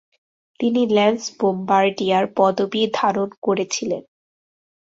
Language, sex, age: Bengali, female, 19-29